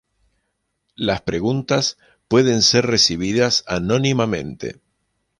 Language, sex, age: Spanish, male, 50-59